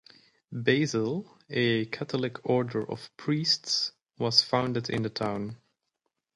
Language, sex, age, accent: English, male, 19-29, England English